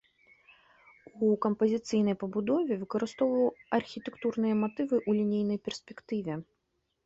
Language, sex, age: Belarusian, female, 30-39